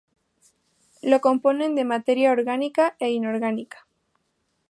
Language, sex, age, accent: Spanish, female, 19-29, México